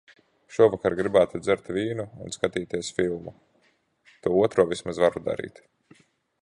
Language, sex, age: Latvian, male, 19-29